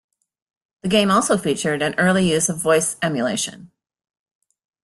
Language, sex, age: English, female, 60-69